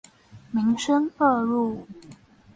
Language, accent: Chinese, 出生地：新北市